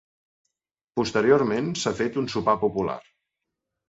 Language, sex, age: Catalan, male, 50-59